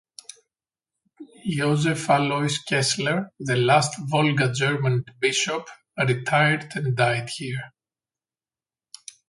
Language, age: English, 40-49